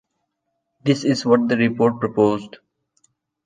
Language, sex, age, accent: English, male, 19-29, India and South Asia (India, Pakistan, Sri Lanka)